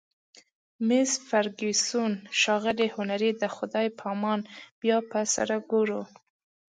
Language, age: Pashto, 19-29